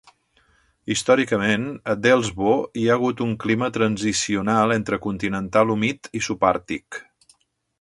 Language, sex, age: Catalan, male, 50-59